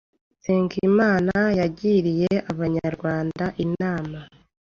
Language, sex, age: Kinyarwanda, female, 30-39